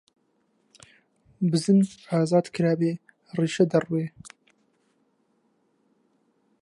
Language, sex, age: Central Kurdish, male, 19-29